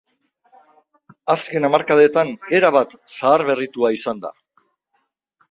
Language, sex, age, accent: Basque, male, 50-59, Mendebalekoa (Araba, Bizkaia, Gipuzkoako mendebaleko herri batzuk)